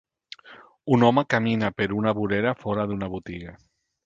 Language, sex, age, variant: Catalan, male, 50-59, Central